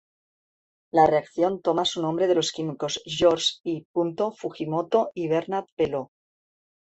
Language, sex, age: Spanish, female, 40-49